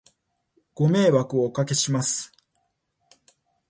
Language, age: Japanese, 40-49